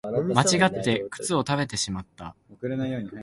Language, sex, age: Japanese, male, under 19